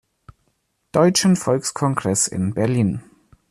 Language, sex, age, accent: German, male, 19-29, Deutschland Deutsch